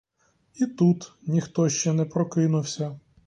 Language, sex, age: Ukrainian, male, 30-39